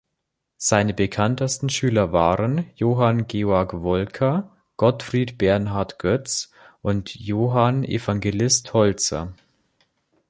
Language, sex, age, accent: German, male, under 19, Deutschland Deutsch